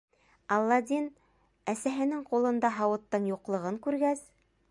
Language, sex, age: Bashkir, female, 30-39